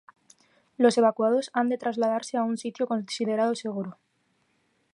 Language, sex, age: Spanish, female, under 19